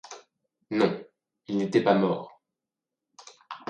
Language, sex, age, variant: French, male, 19-29, Français de métropole